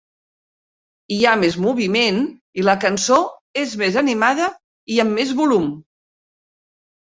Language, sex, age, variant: Catalan, female, 60-69, Central